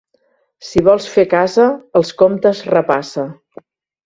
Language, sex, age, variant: Catalan, female, 60-69, Central